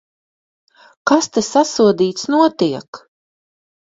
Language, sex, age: Latvian, female, 50-59